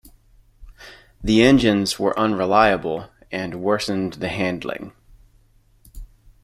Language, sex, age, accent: English, male, 30-39, United States English